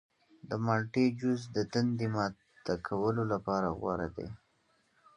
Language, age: Pashto, 19-29